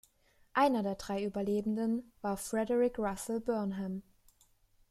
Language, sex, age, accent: German, female, 19-29, Deutschland Deutsch